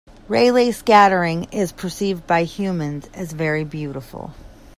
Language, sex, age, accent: English, female, 40-49, United States English